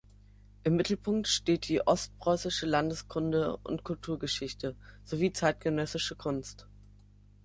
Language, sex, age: German, male, under 19